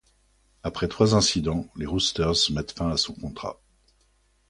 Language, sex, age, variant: French, male, 50-59, Français de métropole